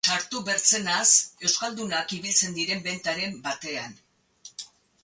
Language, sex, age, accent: Basque, female, 60-69, Erdialdekoa edo Nafarra (Gipuzkoa, Nafarroa)